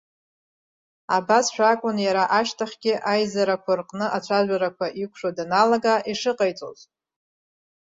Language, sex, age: Abkhazian, female, 40-49